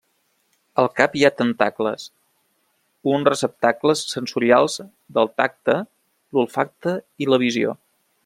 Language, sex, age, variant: Catalan, male, 30-39, Central